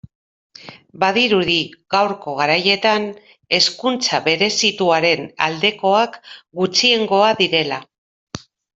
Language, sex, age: Basque, female, 40-49